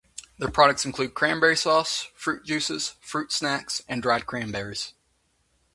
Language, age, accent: English, 19-29, United States English